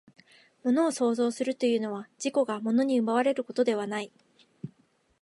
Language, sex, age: Japanese, female, 19-29